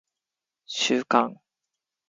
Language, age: Japanese, 30-39